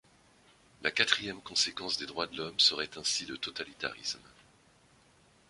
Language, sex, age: French, male, 50-59